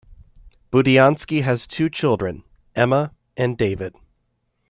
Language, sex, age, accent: English, male, 30-39, United States English